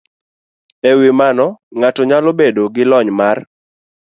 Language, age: Luo (Kenya and Tanzania), 19-29